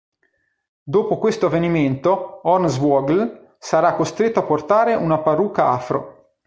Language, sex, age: Italian, male, 40-49